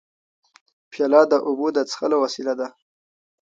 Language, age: Pashto, 19-29